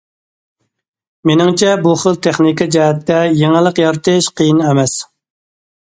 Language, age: Uyghur, 30-39